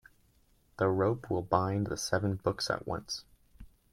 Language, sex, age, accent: English, male, 19-29, United States English